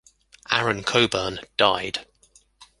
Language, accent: English, England English